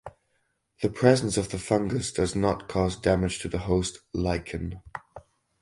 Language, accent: English, England English